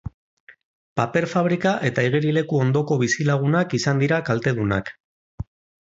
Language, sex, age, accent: Basque, male, 40-49, Mendebalekoa (Araba, Bizkaia, Gipuzkoako mendebaleko herri batzuk)